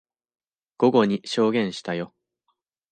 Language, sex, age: Japanese, male, 19-29